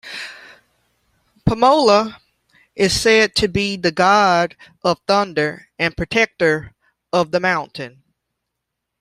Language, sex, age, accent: English, female, 30-39, United States English